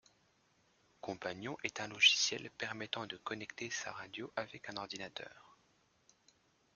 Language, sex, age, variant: French, male, 30-39, Français de métropole